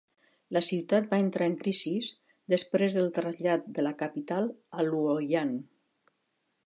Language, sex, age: Catalan, female, 60-69